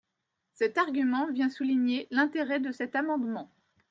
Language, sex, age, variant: French, female, 30-39, Français de métropole